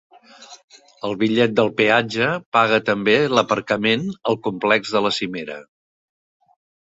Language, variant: Catalan, Central